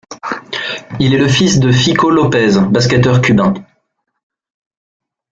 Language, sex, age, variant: French, male, 19-29, Français de métropole